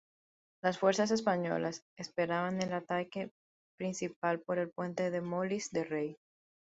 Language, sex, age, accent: Spanish, female, 19-29, Andino-Pacífico: Colombia, Perú, Ecuador, oeste de Bolivia y Venezuela andina